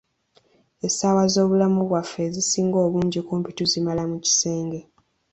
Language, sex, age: Ganda, female, 19-29